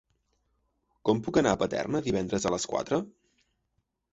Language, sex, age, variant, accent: Catalan, male, 19-29, Central, gironí; Garrotxi